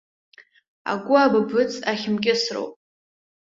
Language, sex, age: Abkhazian, female, under 19